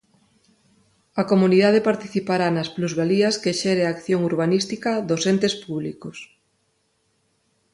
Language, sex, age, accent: Galician, female, 40-49, Neofalante